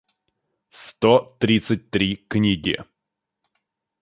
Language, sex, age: Russian, male, 19-29